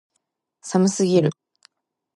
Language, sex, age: Japanese, female, 19-29